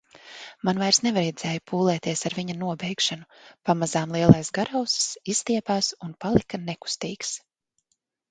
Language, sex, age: Latvian, female, 30-39